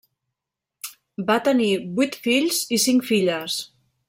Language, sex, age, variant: Catalan, female, 50-59, Central